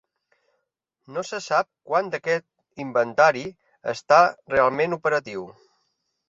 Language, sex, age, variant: Catalan, male, 40-49, Central